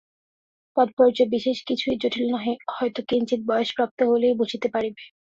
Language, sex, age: Bengali, female, 19-29